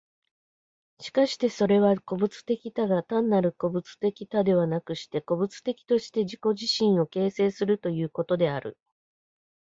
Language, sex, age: Japanese, female, 50-59